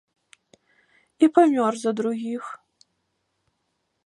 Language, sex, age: Belarusian, female, 19-29